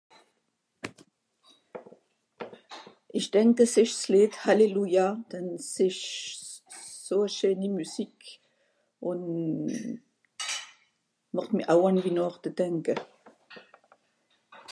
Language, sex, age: Swiss German, female, 60-69